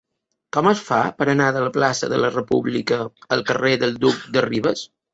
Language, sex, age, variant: Catalan, male, 50-59, Balear